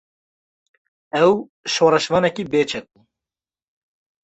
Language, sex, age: Kurdish, male, 19-29